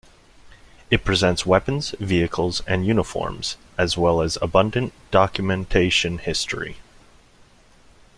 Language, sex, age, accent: English, male, 19-29, United States English